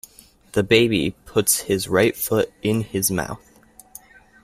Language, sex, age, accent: English, male, under 19, United States English